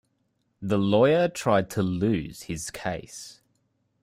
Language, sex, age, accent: English, male, 19-29, Australian English